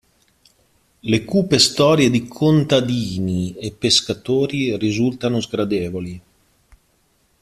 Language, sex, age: Italian, male, 40-49